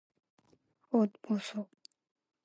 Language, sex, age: Korean, female, 19-29